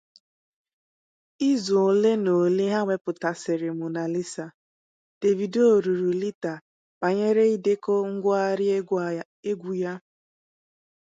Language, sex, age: Igbo, female, 19-29